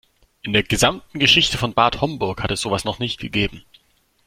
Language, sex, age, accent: German, male, 19-29, Deutschland Deutsch